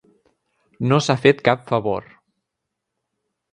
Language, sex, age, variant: Catalan, male, 19-29, Central